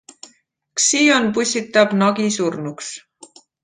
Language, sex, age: Estonian, female, 40-49